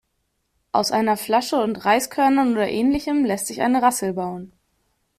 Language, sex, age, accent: German, female, 19-29, Deutschland Deutsch